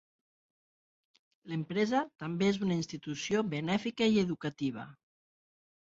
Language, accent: Catalan, Lleida